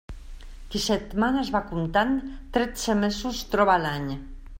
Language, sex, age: Catalan, female, 40-49